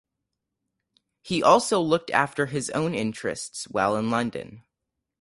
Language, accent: English, United States English